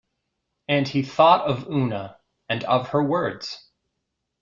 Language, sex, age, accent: English, male, 30-39, United States English